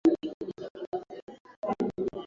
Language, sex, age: Swahili, male, 19-29